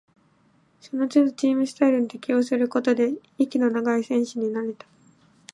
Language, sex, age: Japanese, female, under 19